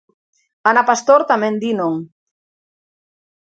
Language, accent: Galician, Normativo (estándar)